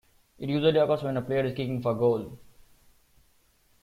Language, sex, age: English, male, 19-29